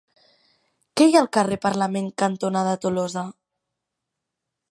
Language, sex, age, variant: Catalan, female, 19-29, Central